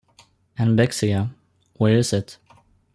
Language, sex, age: English, male, under 19